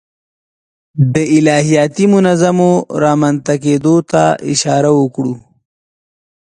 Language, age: Pashto, 19-29